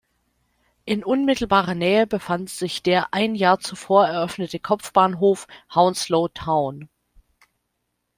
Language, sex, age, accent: German, female, 30-39, Deutschland Deutsch